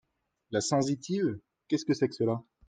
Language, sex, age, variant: French, male, 30-39, Français de métropole